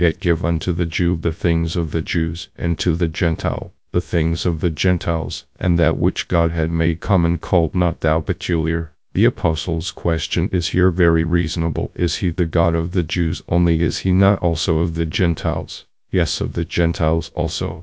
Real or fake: fake